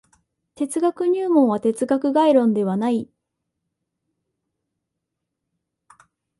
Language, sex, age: Japanese, female, 19-29